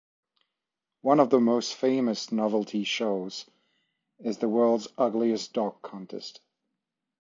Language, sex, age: English, male, 30-39